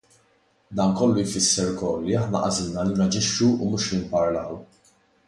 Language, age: Maltese, 19-29